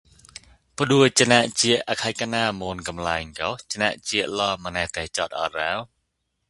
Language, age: Mon, 30-39